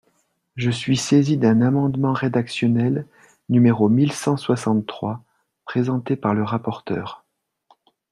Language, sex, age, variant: French, male, 40-49, Français de métropole